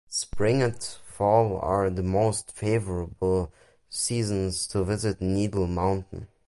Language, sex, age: English, male, under 19